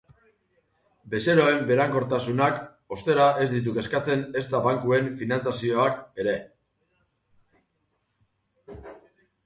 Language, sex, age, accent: Basque, male, 40-49, Mendebalekoa (Araba, Bizkaia, Gipuzkoako mendebaleko herri batzuk)